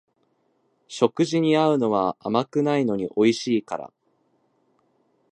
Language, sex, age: Japanese, male, 19-29